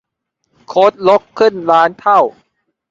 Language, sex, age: Thai, male, 19-29